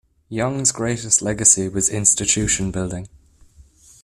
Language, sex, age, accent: English, male, under 19, Irish English